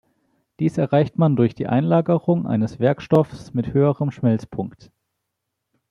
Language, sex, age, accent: German, male, 19-29, Deutschland Deutsch